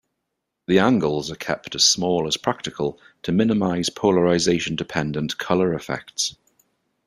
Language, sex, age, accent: English, male, 30-39, England English